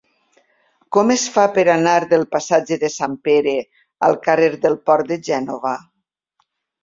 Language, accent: Catalan, valencià